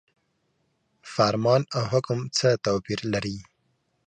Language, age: Pashto, 19-29